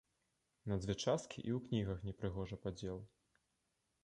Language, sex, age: Belarusian, male, 19-29